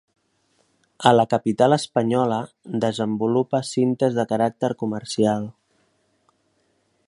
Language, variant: Catalan, Central